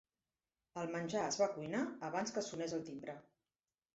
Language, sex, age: Catalan, female, 50-59